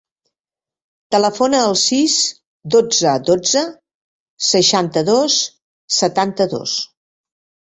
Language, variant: Catalan, Septentrional